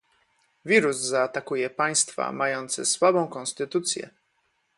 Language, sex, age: Polish, male, 30-39